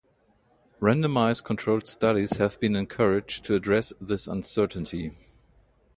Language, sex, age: English, male, 30-39